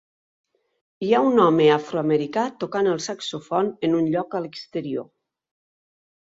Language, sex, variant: Catalan, female, Nord-Occidental